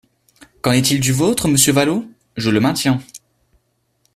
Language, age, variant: French, 19-29, Français de métropole